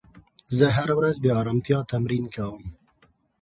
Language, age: Pashto, 30-39